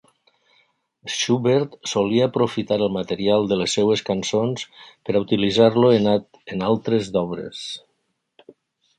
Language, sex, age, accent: Catalan, male, 60-69, valencià